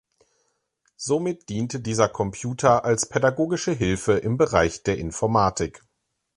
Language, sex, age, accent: German, male, 40-49, Deutschland Deutsch